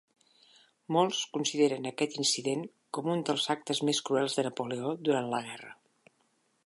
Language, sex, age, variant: Catalan, female, 60-69, Central